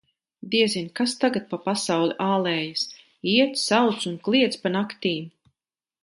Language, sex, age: Latvian, female, 50-59